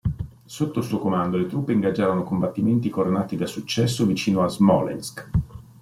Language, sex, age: Italian, male, 40-49